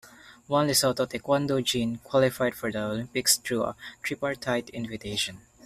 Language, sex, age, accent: English, male, under 19, Filipino